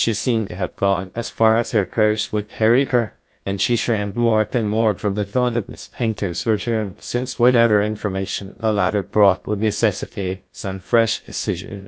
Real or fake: fake